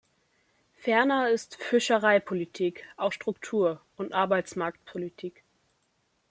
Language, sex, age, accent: German, female, under 19, Deutschland Deutsch